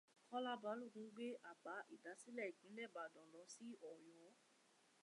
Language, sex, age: Yoruba, female, 19-29